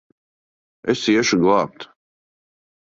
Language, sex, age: Latvian, male, 40-49